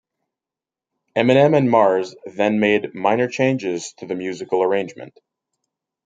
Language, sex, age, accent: English, male, 19-29, Canadian English